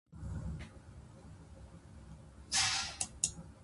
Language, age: Pashto, 50-59